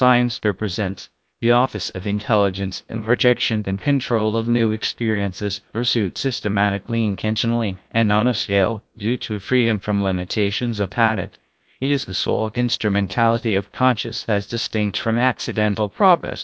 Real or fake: fake